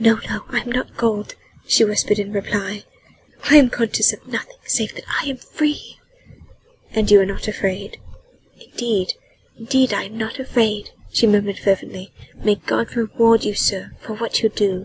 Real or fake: real